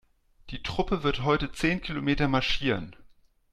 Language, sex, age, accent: German, male, 40-49, Deutschland Deutsch